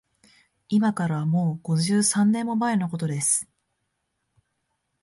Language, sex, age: Japanese, female, 19-29